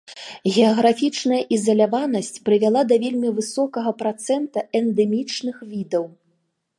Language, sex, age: Belarusian, female, 30-39